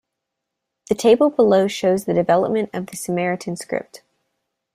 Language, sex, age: English, female, under 19